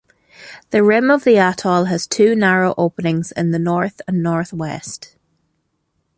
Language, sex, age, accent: English, female, 30-39, Irish English